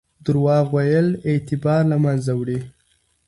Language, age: Pashto, under 19